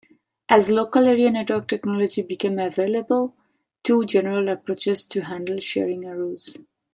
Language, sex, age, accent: English, female, 30-39, India and South Asia (India, Pakistan, Sri Lanka)